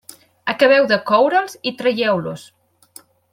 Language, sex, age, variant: Catalan, female, 19-29, Central